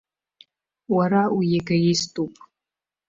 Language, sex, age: Abkhazian, female, 19-29